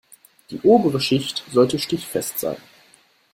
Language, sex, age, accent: German, male, under 19, Deutschland Deutsch